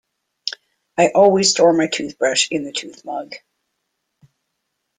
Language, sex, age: English, female, 50-59